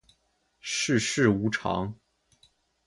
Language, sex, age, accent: Chinese, male, 19-29, 出生地：黑龙江省